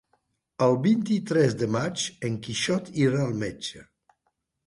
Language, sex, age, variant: Catalan, male, 60-69, Septentrional